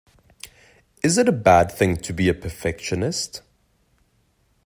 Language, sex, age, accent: English, male, 30-39, Southern African (South Africa, Zimbabwe, Namibia)